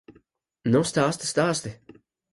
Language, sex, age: Latvian, male, 40-49